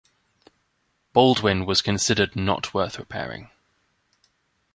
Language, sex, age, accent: English, male, 19-29, England English